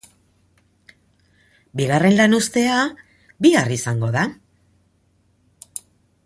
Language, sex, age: Basque, female, 50-59